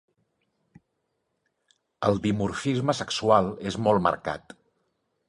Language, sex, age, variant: Catalan, male, 40-49, Central